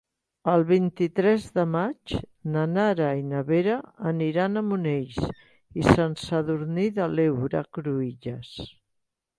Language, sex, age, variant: Catalan, female, 60-69, Central